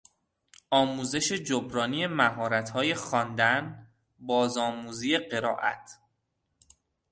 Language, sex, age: Persian, male, 19-29